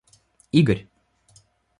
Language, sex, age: Russian, male, under 19